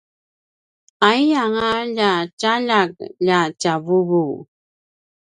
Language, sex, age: Paiwan, female, 50-59